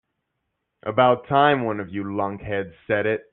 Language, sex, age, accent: English, male, 19-29, United States English